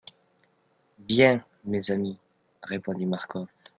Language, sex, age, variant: French, male, 19-29, Français de métropole